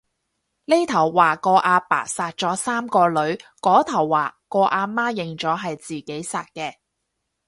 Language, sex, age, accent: Cantonese, female, 30-39, 广州音